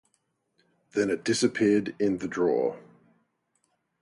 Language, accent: English, Australian English